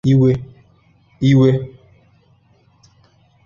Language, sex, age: Igbo, male, 30-39